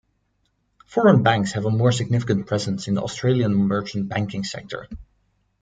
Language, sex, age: English, male, 19-29